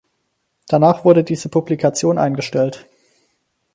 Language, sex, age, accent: German, male, under 19, Deutschland Deutsch